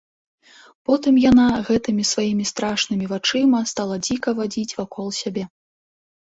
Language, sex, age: Belarusian, female, 19-29